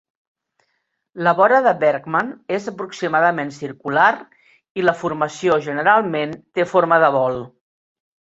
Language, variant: Catalan, Central